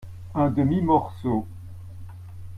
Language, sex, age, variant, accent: French, male, 70-79, Français d'Europe, Français de Belgique